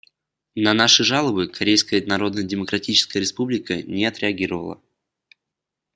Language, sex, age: Russian, male, under 19